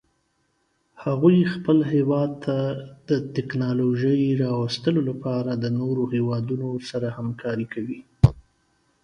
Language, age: Pashto, 40-49